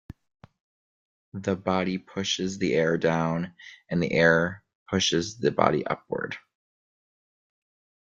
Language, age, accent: English, 19-29, United States English